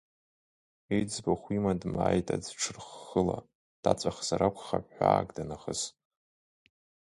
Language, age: Abkhazian, 19-29